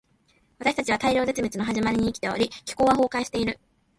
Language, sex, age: Japanese, female, 19-29